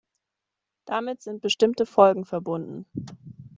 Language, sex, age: German, female, 19-29